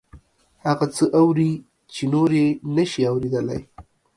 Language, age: Pashto, 19-29